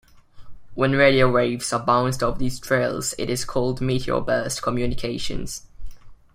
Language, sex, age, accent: English, male, under 19, England English